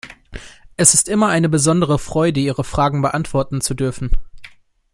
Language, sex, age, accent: German, male, 19-29, Deutschland Deutsch